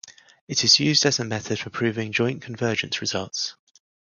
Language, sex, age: English, male, 30-39